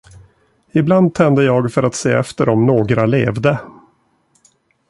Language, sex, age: Swedish, male, 40-49